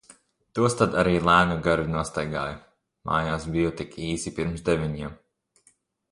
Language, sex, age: Latvian, male, under 19